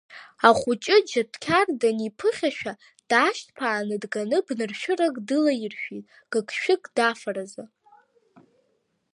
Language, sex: Abkhazian, female